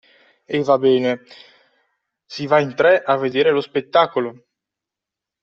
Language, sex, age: Italian, male, 19-29